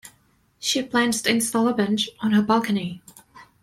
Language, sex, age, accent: English, male, 19-29, United States English